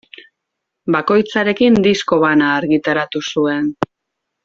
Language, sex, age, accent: Basque, female, 40-49, Mendebalekoa (Araba, Bizkaia, Gipuzkoako mendebaleko herri batzuk)